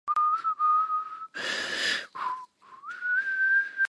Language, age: English, 19-29